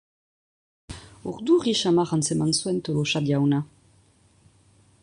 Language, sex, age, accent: Basque, female, 40-49, Nafar-lapurtarra edo Zuberotarra (Lapurdi, Nafarroa Beherea, Zuberoa)